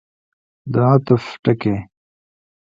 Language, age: Pashto, 19-29